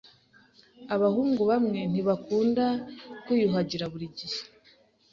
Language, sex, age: Kinyarwanda, female, 19-29